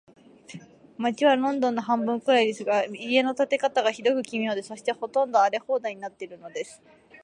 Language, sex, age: Japanese, female, 19-29